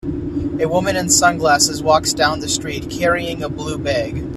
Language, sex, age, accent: English, male, 19-29, United States English